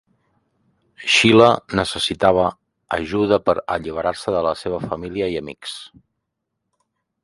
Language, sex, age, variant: Catalan, male, 40-49, Central